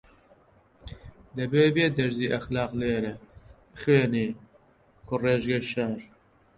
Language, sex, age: Central Kurdish, male, 30-39